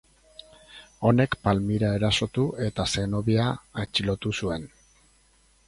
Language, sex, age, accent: Basque, male, 50-59, Erdialdekoa edo Nafarra (Gipuzkoa, Nafarroa)